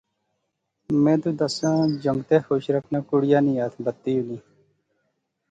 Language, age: Pahari-Potwari, 30-39